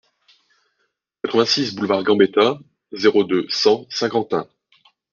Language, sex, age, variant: French, male, 19-29, Français de métropole